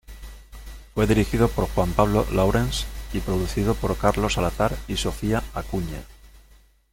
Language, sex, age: Spanish, male, 40-49